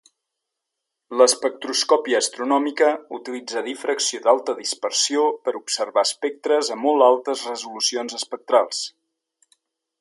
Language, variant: Catalan, Central